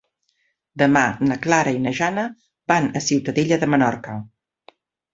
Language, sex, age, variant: Catalan, female, 50-59, Central